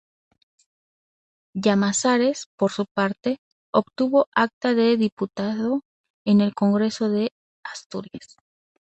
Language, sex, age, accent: Spanish, female, 30-39, México